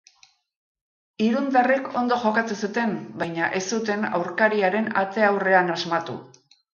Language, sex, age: Basque, female, 60-69